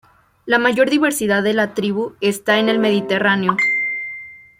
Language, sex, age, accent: Spanish, female, 19-29, México